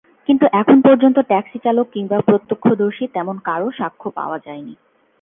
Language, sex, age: Bengali, female, 19-29